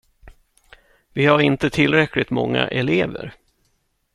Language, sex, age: Swedish, male, 50-59